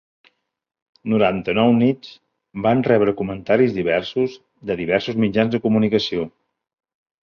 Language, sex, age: Catalan, male, 40-49